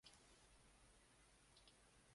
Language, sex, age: Kyrgyz, male, 19-29